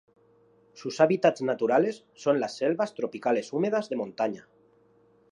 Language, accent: Spanish, España: Centro-Sur peninsular (Madrid, Toledo, Castilla-La Mancha)